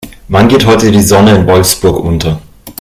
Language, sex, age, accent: German, male, 19-29, Deutschland Deutsch